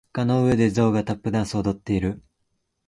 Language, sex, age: Japanese, male, 19-29